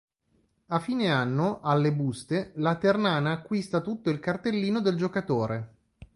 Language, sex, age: Italian, male, 30-39